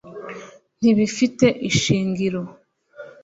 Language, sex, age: Kinyarwanda, female, 19-29